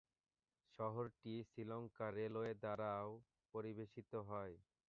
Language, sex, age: Bengali, male, 19-29